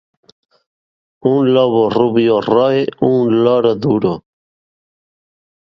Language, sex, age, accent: Galician, male, 50-59, Atlántico (seseo e gheada)